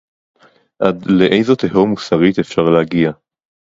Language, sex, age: Hebrew, male, 19-29